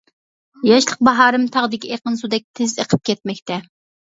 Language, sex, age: Uyghur, female, 19-29